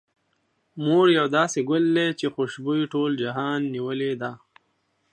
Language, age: Pashto, 19-29